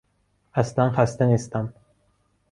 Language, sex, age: Persian, male, 19-29